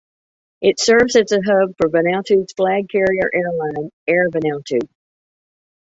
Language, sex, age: English, female, 70-79